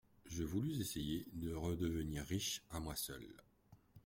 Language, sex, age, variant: French, male, 40-49, Français de métropole